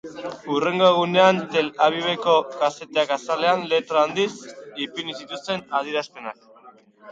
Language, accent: Basque, Erdialdekoa edo Nafarra (Gipuzkoa, Nafarroa)